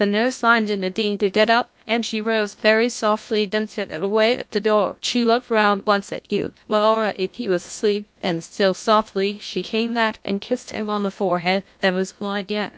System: TTS, GlowTTS